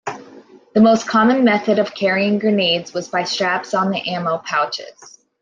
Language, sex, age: English, female, 30-39